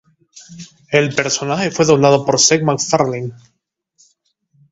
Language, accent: Spanish, Rioplatense: Argentina, Uruguay, este de Bolivia, Paraguay